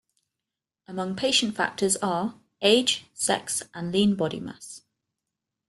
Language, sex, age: English, female, 30-39